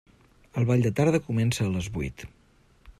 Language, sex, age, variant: Catalan, male, 30-39, Central